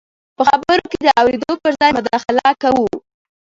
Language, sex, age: Pashto, female, under 19